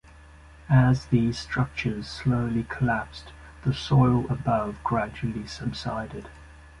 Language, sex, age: English, male, 30-39